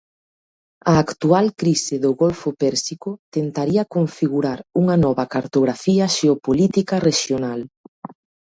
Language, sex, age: Galician, female, 30-39